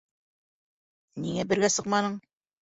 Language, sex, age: Bashkir, female, 60-69